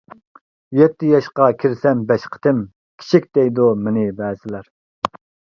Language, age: Uyghur, 30-39